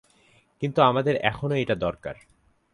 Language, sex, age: Bengali, male, 19-29